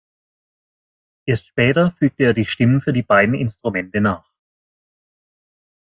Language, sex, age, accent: German, male, 40-49, Deutschland Deutsch